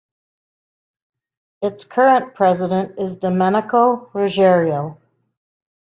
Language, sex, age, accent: English, female, 50-59, United States English